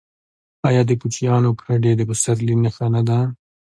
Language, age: Pashto, 30-39